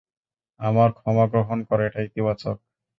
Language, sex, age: Bengali, male, 19-29